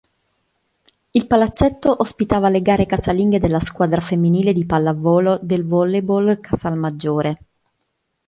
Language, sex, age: Italian, female, 30-39